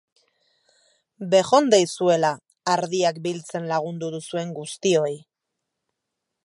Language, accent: Basque, Erdialdekoa edo Nafarra (Gipuzkoa, Nafarroa)